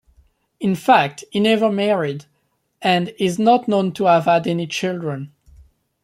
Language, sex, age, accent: English, male, 30-39, England English